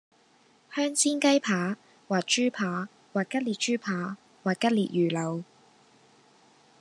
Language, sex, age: Cantonese, female, 19-29